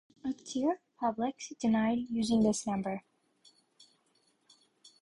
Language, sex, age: English, female, under 19